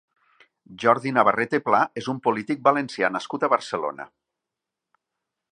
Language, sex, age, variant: Catalan, male, 40-49, Nord-Occidental